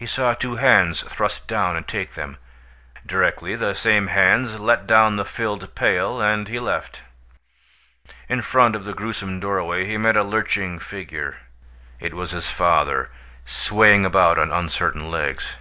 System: none